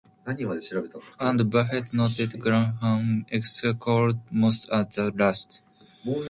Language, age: English, 19-29